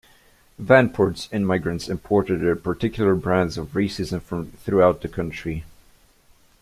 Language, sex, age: English, male, under 19